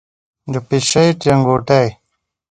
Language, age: Pashto, 19-29